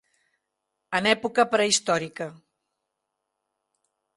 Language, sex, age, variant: Catalan, female, 60-69, Central